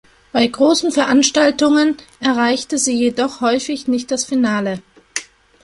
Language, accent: German, Deutschland Deutsch